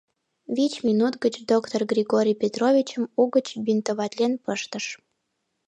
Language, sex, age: Mari, female, 19-29